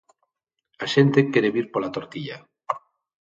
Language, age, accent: Galician, 50-59, Atlántico (seseo e gheada); Normativo (estándar)